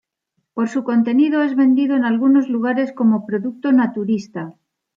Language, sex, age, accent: Spanish, female, 50-59, España: Centro-Sur peninsular (Madrid, Toledo, Castilla-La Mancha)